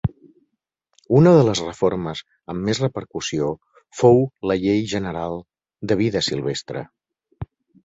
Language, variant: Catalan, Central